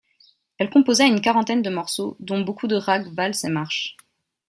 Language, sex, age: French, female, 19-29